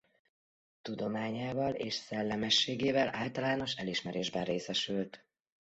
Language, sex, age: Hungarian, female, 40-49